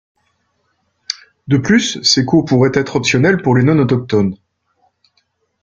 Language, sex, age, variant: French, male, 40-49, Français de métropole